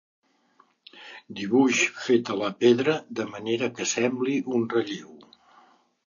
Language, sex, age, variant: Catalan, male, 60-69, Central